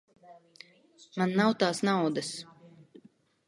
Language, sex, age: Latvian, female, 50-59